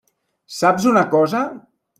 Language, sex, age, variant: Catalan, male, 30-39, Central